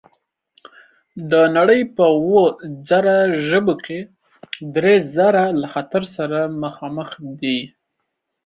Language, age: Pashto, under 19